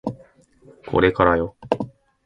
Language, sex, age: Japanese, male, 40-49